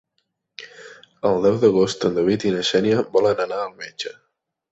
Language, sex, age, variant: Catalan, male, 19-29, Central